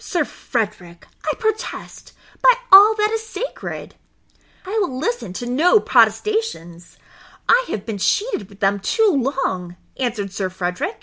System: none